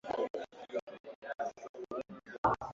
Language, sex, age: Swahili, male, 19-29